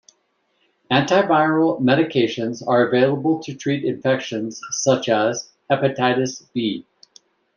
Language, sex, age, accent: English, male, 50-59, United States English